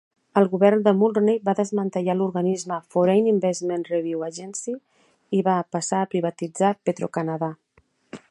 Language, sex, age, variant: Catalan, female, 50-59, Central